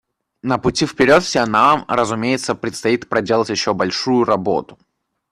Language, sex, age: Russian, male, 19-29